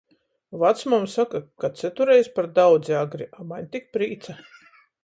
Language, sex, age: Latgalian, female, 40-49